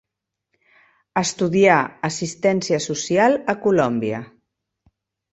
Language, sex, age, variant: Catalan, female, 40-49, Central